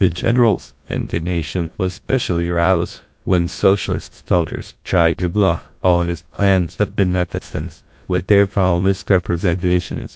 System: TTS, GlowTTS